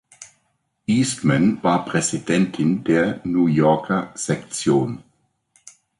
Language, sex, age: German, male, 50-59